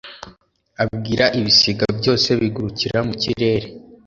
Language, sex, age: Kinyarwanda, male, under 19